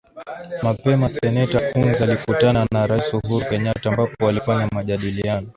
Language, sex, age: Swahili, male, 19-29